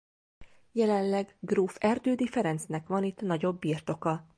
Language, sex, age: Hungarian, female, 19-29